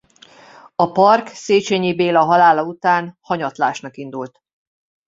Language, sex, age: Hungarian, female, 40-49